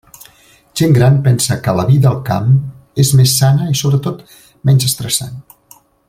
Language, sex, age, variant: Catalan, male, 60-69, Central